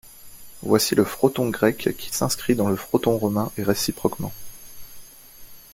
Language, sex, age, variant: French, male, 19-29, Français de métropole